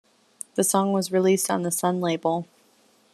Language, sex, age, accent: English, female, 19-29, United States English